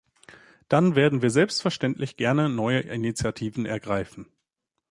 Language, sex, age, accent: German, male, 19-29, Deutschland Deutsch